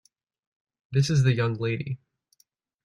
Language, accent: English, United States English